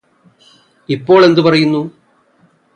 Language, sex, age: Malayalam, male, 40-49